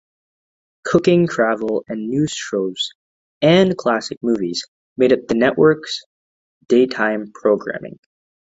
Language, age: English, under 19